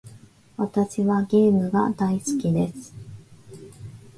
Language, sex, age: Japanese, female, 30-39